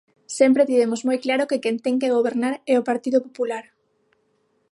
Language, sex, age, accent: Galician, female, under 19, Normativo (estándar); Neofalante